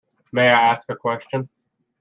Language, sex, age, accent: English, male, 30-39, United States English